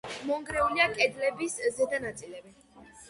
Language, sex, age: Georgian, female, under 19